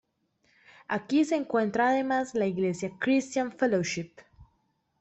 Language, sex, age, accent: Spanish, female, 19-29, Caribe: Cuba, Venezuela, Puerto Rico, República Dominicana, Panamá, Colombia caribeña, México caribeño, Costa del golfo de México